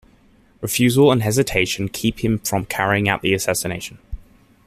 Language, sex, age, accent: English, male, 19-29, Australian English